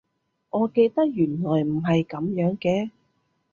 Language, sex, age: Cantonese, female, 30-39